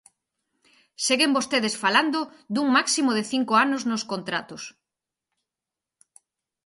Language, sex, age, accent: Galician, female, 30-39, Central (gheada)